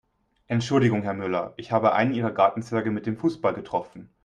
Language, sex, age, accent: German, male, 19-29, Deutschland Deutsch